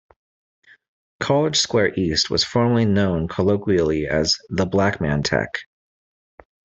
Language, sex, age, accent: English, male, 30-39, United States English